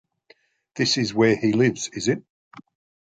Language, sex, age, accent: English, male, 60-69, Australian English